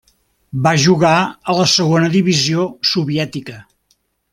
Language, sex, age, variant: Catalan, male, 70-79, Central